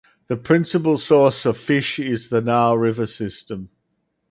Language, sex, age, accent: English, male, 50-59, Australian English